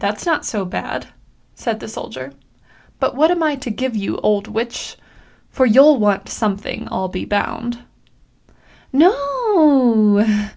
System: none